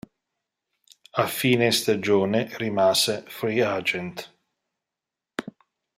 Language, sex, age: Italian, male, 40-49